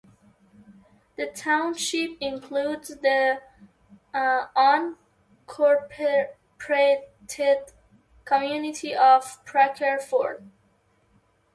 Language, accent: English, England English